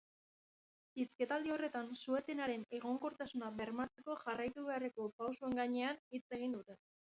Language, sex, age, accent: Basque, female, 19-29, Erdialdekoa edo Nafarra (Gipuzkoa, Nafarroa)